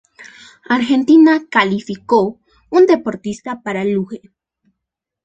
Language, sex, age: Spanish, female, 19-29